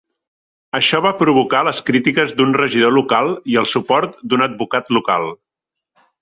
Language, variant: Catalan, Central